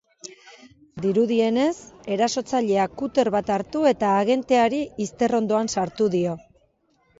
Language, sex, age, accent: Basque, female, 40-49, Erdialdekoa edo Nafarra (Gipuzkoa, Nafarroa)